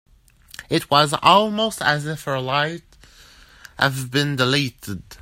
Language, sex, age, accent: English, male, 19-29, Canadian English